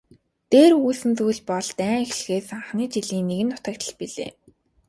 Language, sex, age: Mongolian, female, 19-29